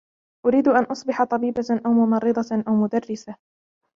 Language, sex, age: Arabic, female, 19-29